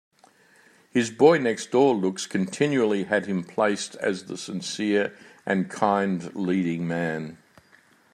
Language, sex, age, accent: English, male, 70-79, Australian English